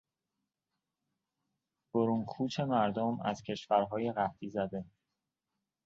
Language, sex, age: Persian, male, 19-29